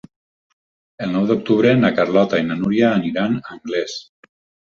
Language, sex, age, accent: Catalan, male, 50-59, valencià